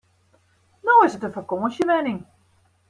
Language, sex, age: Western Frisian, female, 40-49